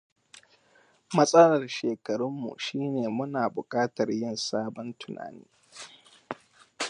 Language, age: Hausa, 19-29